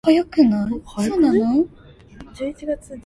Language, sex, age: Cantonese, female, 19-29